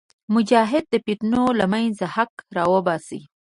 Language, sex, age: Pashto, female, 19-29